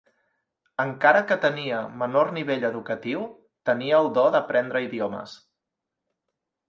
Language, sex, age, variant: Catalan, male, 40-49, Central